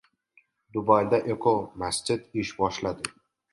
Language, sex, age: Uzbek, male, 19-29